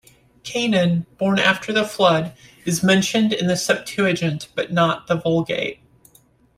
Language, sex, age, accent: English, female, 30-39, United States English